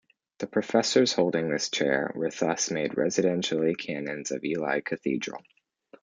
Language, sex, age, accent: English, male, under 19, Canadian English